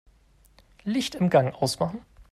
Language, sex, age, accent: German, male, 19-29, Deutschland Deutsch